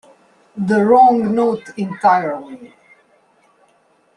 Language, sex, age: English, female, 30-39